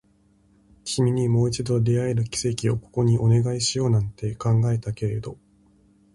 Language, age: Japanese, 19-29